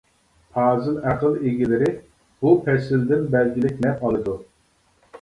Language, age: Uyghur, 40-49